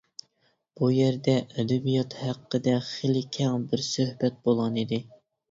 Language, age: Uyghur, 30-39